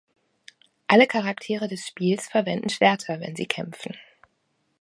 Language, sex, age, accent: German, female, 30-39, Deutschland Deutsch